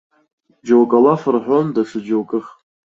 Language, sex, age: Abkhazian, male, 19-29